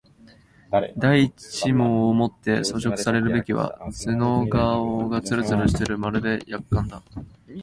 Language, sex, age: Japanese, male, 19-29